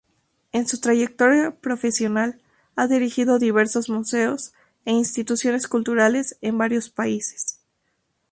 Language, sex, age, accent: Spanish, female, 19-29, México